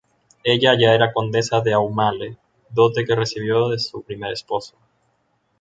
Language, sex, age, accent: Spanish, male, 19-29, Caribe: Cuba, Venezuela, Puerto Rico, República Dominicana, Panamá, Colombia caribeña, México caribeño, Costa del golfo de México